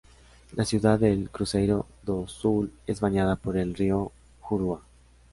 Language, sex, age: Spanish, male, 19-29